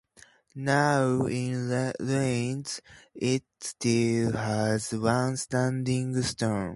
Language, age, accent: English, 19-29, United States English